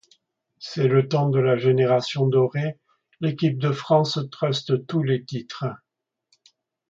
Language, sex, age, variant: French, male, 60-69, Français de métropole